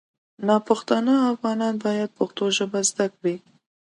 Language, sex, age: Pashto, female, 19-29